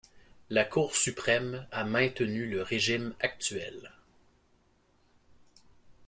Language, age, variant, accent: French, 19-29, Français d'Amérique du Nord, Français du Canada